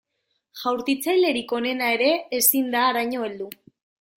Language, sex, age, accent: Basque, female, 19-29, Mendebalekoa (Araba, Bizkaia, Gipuzkoako mendebaleko herri batzuk)